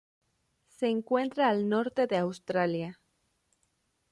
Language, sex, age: Spanish, female, 19-29